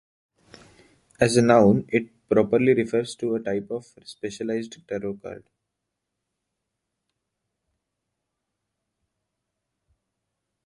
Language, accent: English, India and South Asia (India, Pakistan, Sri Lanka)